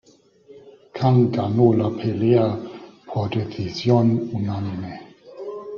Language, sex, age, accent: Spanish, male, 30-39, España: Centro-Sur peninsular (Madrid, Toledo, Castilla-La Mancha)